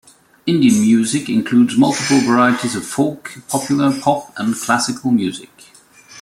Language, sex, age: English, male, 40-49